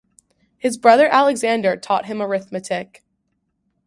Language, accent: English, United States English